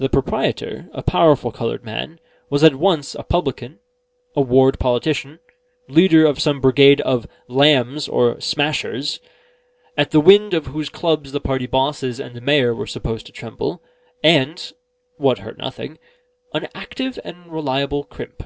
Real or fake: real